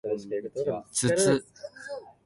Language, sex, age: Japanese, male, under 19